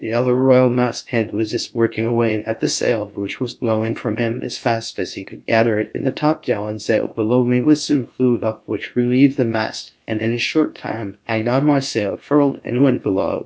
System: TTS, GlowTTS